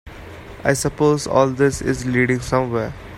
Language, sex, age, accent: English, male, 19-29, India and South Asia (India, Pakistan, Sri Lanka)